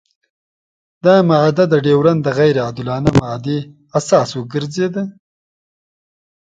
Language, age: Pashto, 19-29